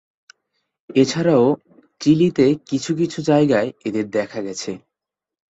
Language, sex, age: Bengali, male, 19-29